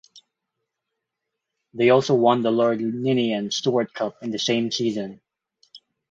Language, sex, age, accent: English, male, 19-29, Filipino